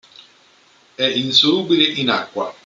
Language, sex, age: Italian, male, 40-49